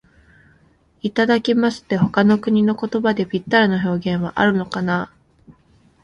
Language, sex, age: Japanese, female, 19-29